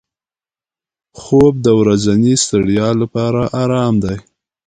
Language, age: Pashto, 19-29